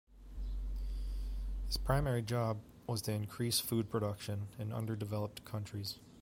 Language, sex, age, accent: English, male, 30-39, United States English